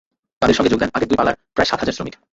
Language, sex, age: Bengali, male, 19-29